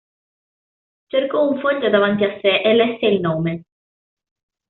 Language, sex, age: Italian, female, 19-29